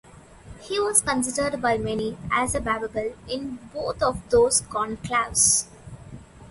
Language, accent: English, India and South Asia (India, Pakistan, Sri Lanka)